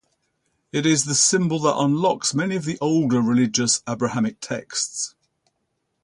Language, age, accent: English, 70-79, England English